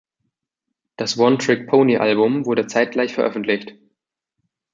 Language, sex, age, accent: German, male, 19-29, Deutschland Deutsch